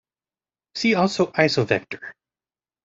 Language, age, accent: English, 30-39, Canadian English